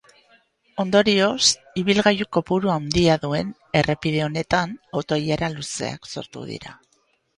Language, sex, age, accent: Basque, female, 50-59, Erdialdekoa edo Nafarra (Gipuzkoa, Nafarroa)